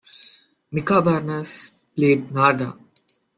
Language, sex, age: English, male, 19-29